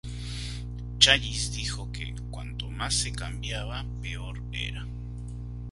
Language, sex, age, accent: Spanish, male, 30-39, Andino-Pacífico: Colombia, Perú, Ecuador, oeste de Bolivia y Venezuela andina